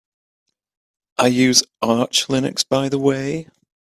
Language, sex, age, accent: English, male, 19-29, England English